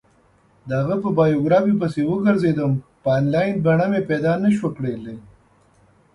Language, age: Pashto, 50-59